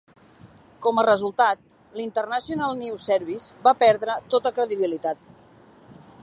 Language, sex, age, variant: Catalan, female, 40-49, Central